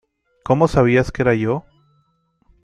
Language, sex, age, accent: Spanish, male, 30-39, México